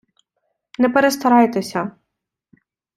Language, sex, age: Ukrainian, female, 19-29